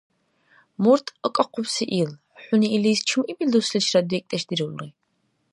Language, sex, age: Dargwa, female, 19-29